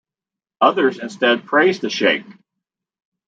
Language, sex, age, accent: English, male, 50-59, United States English